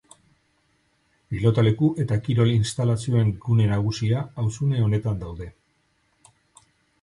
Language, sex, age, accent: Basque, male, 50-59, Mendebalekoa (Araba, Bizkaia, Gipuzkoako mendebaleko herri batzuk)